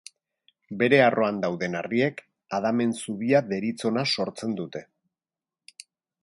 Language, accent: Basque, Erdialdekoa edo Nafarra (Gipuzkoa, Nafarroa)